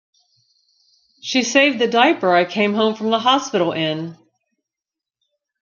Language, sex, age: English, female, 50-59